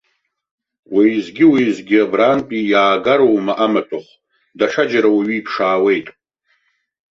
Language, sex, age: Abkhazian, male, 30-39